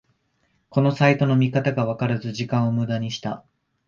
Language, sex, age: Japanese, male, 19-29